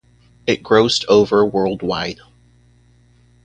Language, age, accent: English, 30-39, United States English